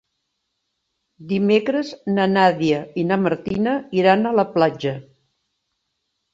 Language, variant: Catalan, Central